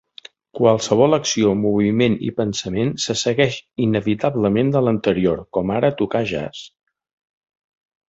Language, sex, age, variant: Catalan, male, 60-69, Central